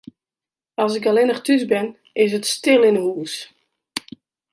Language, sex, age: Western Frisian, female, 40-49